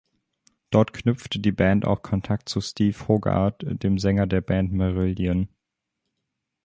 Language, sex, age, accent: German, male, under 19, Deutschland Deutsch